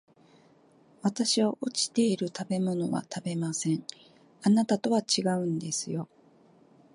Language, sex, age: Japanese, female, 50-59